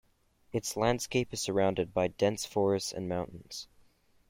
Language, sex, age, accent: English, male, 19-29, Canadian English